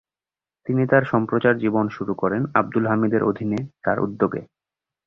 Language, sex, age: Bengali, male, 19-29